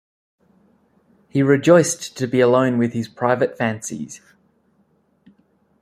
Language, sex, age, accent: English, male, 30-39, Australian English